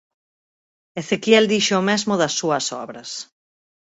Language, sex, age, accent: Galician, female, 30-39, Atlántico (seseo e gheada)